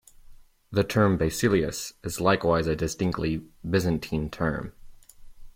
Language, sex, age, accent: English, male, 19-29, United States English